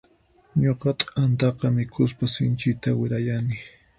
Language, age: Puno Quechua, 19-29